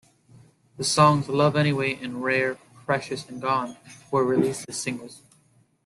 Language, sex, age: English, male, 19-29